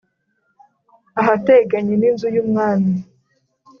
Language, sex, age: Kinyarwanda, male, 19-29